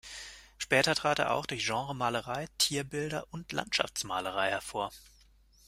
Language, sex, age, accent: German, male, 30-39, Deutschland Deutsch